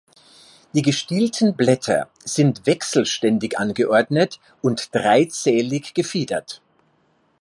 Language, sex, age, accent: German, male, 60-69, Österreichisches Deutsch